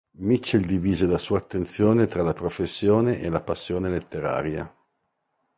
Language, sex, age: Italian, male, 50-59